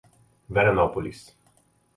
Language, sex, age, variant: Portuguese, male, 30-39, Portuguese (Brasil)